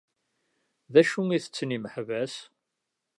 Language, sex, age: Kabyle, male, 50-59